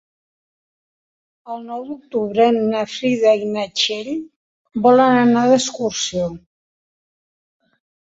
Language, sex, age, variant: Catalan, female, 60-69, Central